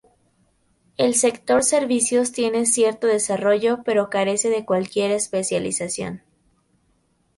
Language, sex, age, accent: Spanish, female, 19-29, México